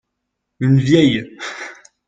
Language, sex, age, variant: French, male, 30-39, Français de métropole